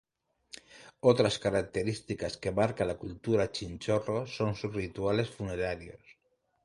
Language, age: Spanish, 40-49